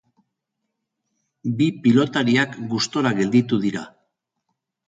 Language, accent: Basque, Mendebalekoa (Araba, Bizkaia, Gipuzkoako mendebaleko herri batzuk)